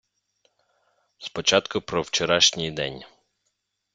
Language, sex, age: Ukrainian, male, 30-39